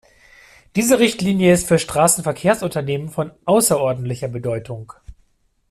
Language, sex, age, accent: German, male, 40-49, Deutschland Deutsch